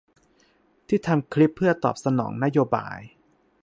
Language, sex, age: Thai, male, 19-29